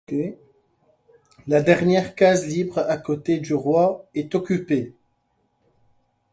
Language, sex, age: French, male, 30-39